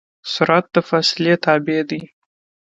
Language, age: Pashto, 19-29